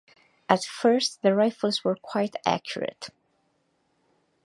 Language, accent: English, United States English